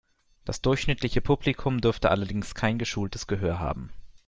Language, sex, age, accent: German, male, 19-29, Deutschland Deutsch